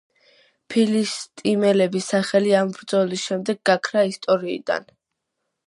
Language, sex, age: Georgian, female, 19-29